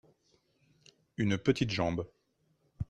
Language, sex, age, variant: French, male, 40-49, Français de métropole